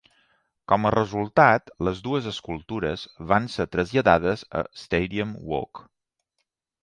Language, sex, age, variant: Catalan, male, 40-49, Balear